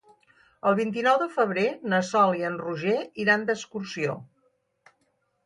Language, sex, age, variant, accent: Catalan, female, 60-69, Central, central